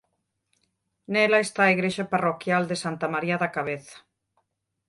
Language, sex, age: Galician, female, 50-59